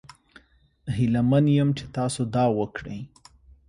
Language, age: Pashto, 30-39